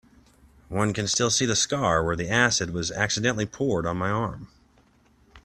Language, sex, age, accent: English, male, 30-39, United States English